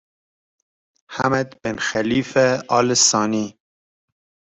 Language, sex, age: Persian, male, 30-39